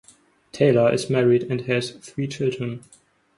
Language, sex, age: English, male, 30-39